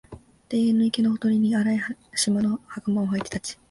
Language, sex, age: Japanese, female, 19-29